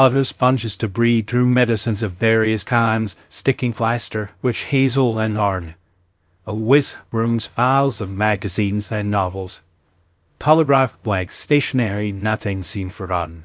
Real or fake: fake